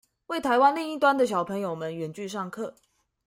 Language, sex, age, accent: Chinese, female, 19-29, 出生地：臺中市